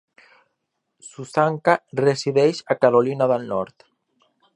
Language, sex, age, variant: Catalan, male, 19-29, Central